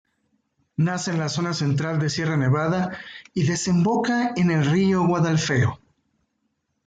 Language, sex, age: Spanish, male, 40-49